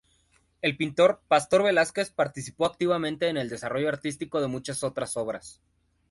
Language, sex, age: Spanish, male, 30-39